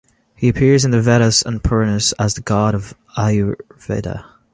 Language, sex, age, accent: English, male, 19-29, Irish English